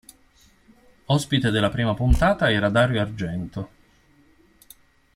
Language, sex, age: Italian, male, 50-59